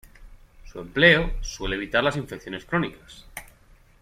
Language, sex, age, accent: Spanish, male, 19-29, España: Norte peninsular (Asturias, Castilla y León, Cantabria, País Vasco, Navarra, Aragón, La Rioja, Guadalajara, Cuenca)